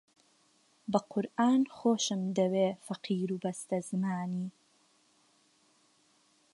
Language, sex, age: Central Kurdish, female, 19-29